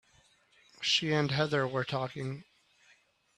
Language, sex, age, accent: English, male, 30-39, United States English